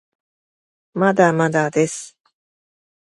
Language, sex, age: Japanese, female, 30-39